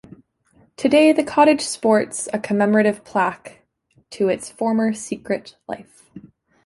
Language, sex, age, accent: English, female, 19-29, Canadian English